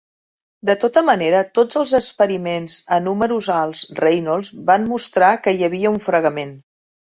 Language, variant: Catalan, Central